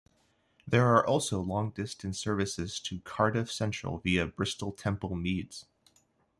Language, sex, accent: English, male, United States English